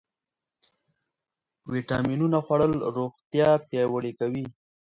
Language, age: Pashto, 30-39